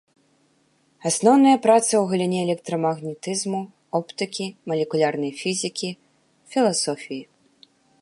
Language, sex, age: Belarusian, female, 19-29